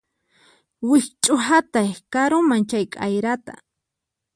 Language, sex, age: Puno Quechua, female, 19-29